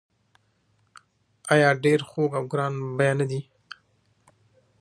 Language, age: Pashto, 19-29